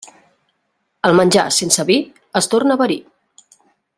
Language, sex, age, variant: Catalan, female, 40-49, Central